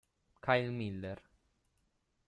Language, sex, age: Italian, male, under 19